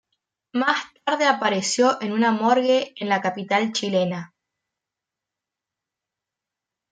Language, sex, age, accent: Spanish, female, under 19, Rioplatense: Argentina, Uruguay, este de Bolivia, Paraguay